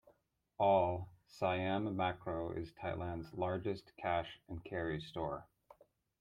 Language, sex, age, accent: English, male, 40-49, United States English